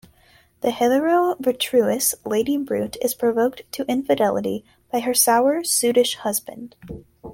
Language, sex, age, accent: English, female, under 19, United States English